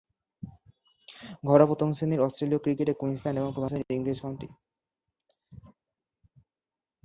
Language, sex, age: Bengali, male, 19-29